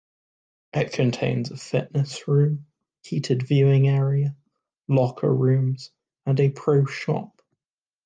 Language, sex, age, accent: English, male, 19-29, England English